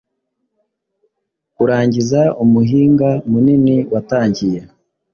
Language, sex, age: Kinyarwanda, male, 19-29